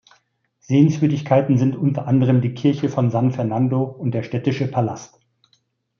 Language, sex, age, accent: German, male, 50-59, Deutschland Deutsch